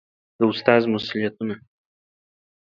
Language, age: Pashto, 19-29